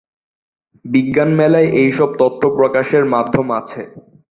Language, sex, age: Bengali, male, under 19